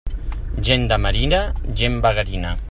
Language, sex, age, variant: Catalan, male, 40-49, Central